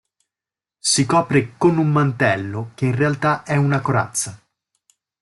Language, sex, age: Italian, male, 40-49